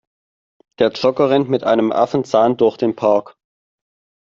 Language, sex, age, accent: German, male, 19-29, Deutschland Deutsch